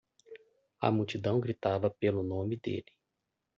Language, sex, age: Portuguese, male, 30-39